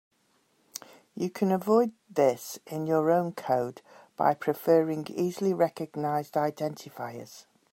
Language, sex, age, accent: English, female, 50-59, England English